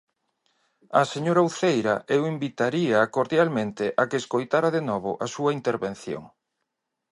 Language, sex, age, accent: Galician, male, 40-49, Normativo (estándar)